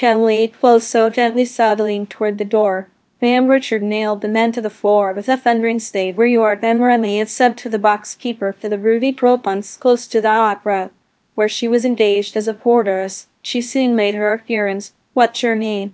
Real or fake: fake